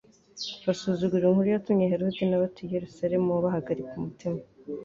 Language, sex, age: Kinyarwanda, female, 19-29